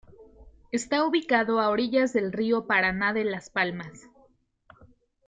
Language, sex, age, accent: Spanish, female, 19-29, México